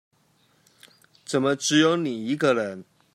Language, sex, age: Chinese, male, 30-39